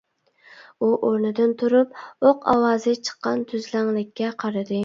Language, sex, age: Uyghur, female, 19-29